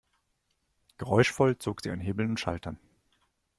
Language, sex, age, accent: German, male, 19-29, Deutschland Deutsch